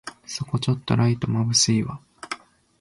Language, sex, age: Japanese, male, 19-29